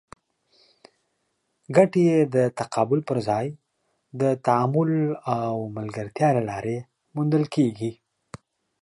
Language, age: Pashto, 19-29